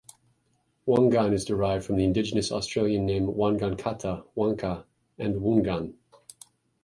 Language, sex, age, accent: English, male, 40-49, United States English